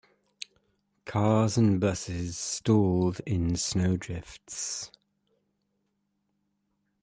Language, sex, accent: English, male, England English